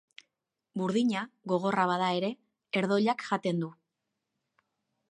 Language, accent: Basque, Mendebalekoa (Araba, Bizkaia, Gipuzkoako mendebaleko herri batzuk)